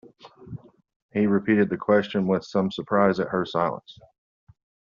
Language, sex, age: English, male, 30-39